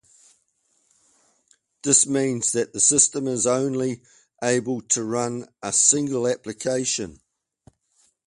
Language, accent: English, New Zealand English